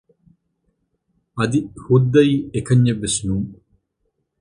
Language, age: Divehi, 50-59